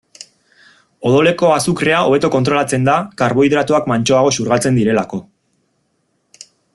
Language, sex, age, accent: Basque, male, 19-29, Erdialdekoa edo Nafarra (Gipuzkoa, Nafarroa)